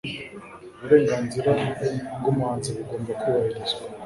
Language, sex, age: Kinyarwanda, male, 19-29